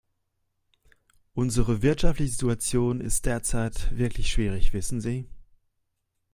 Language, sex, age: German, male, 30-39